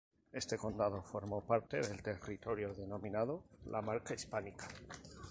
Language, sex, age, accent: Spanish, male, 40-49, España: Norte peninsular (Asturias, Castilla y León, Cantabria, País Vasco, Navarra, Aragón, La Rioja, Guadalajara, Cuenca)